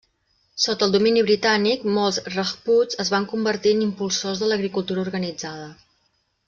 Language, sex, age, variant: Catalan, female, 50-59, Central